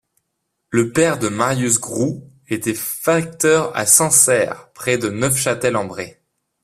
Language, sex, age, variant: French, male, 19-29, Français de métropole